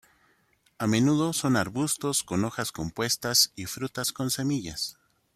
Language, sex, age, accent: Spanish, male, 50-59, México